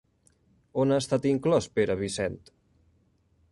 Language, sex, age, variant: Catalan, male, 19-29, Central